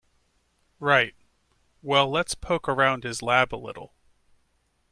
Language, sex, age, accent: English, male, 30-39, United States English